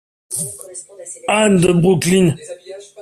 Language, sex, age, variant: French, male, 40-49, Français de métropole